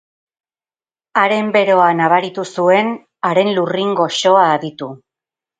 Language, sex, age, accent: Basque, female, 40-49, Erdialdekoa edo Nafarra (Gipuzkoa, Nafarroa)